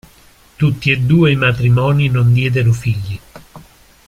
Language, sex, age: Italian, male, 50-59